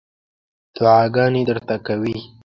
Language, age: Pashto, 19-29